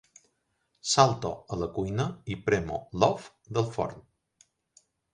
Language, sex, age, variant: Catalan, male, 50-59, Balear